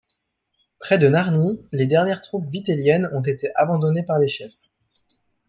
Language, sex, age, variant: French, male, 19-29, Français de métropole